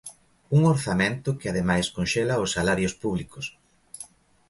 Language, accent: Galician, Normativo (estándar)